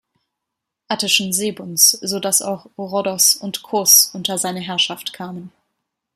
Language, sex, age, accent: German, female, 30-39, Deutschland Deutsch